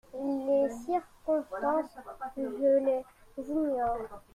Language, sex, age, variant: French, male, 40-49, Français de métropole